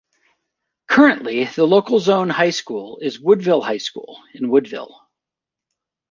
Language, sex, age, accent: English, male, 40-49, United States English